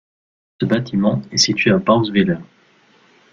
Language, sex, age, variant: French, male, 19-29, Français de métropole